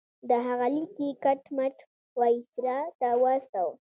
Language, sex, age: Pashto, female, under 19